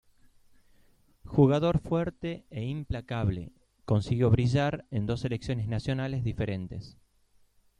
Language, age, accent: Spanish, 30-39, Rioplatense: Argentina, Uruguay, este de Bolivia, Paraguay